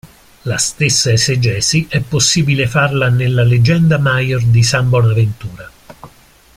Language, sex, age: Italian, male, 50-59